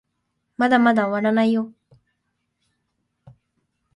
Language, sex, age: Japanese, female, 19-29